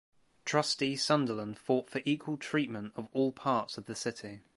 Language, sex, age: English, male, 19-29